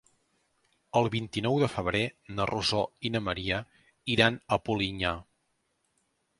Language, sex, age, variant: Catalan, male, 40-49, Central